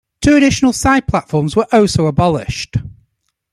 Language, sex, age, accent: English, male, 19-29, England English